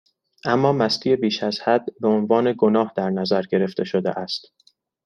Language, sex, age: Persian, male, 19-29